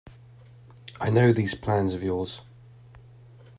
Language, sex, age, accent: English, male, 19-29, England English